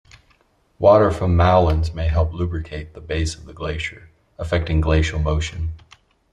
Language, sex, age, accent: English, male, 30-39, United States English